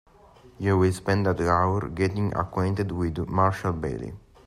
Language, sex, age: English, male, under 19